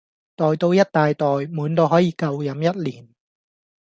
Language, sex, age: Cantonese, male, 19-29